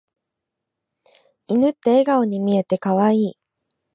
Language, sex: Japanese, female